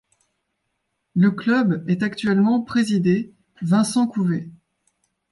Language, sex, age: French, female, 30-39